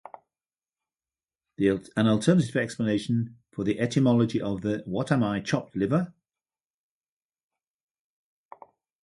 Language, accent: English, England English